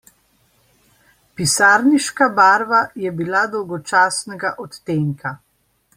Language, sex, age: Slovenian, female, 50-59